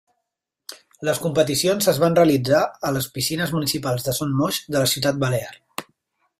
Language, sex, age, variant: Catalan, male, 30-39, Central